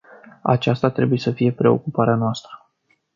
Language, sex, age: Romanian, male, 19-29